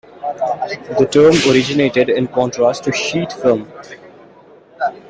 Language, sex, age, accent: English, male, 19-29, India and South Asia (India, Pakistan, Sri Lanka)